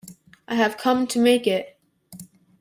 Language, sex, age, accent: English, male, under 19, United States English